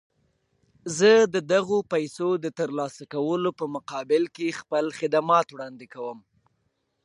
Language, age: Pashto, 19-29